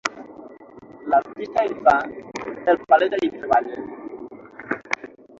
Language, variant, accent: Catalan, Nord-Occidental, nord-occidental; Lleida